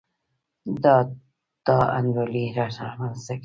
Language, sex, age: Pashto, female, 50-59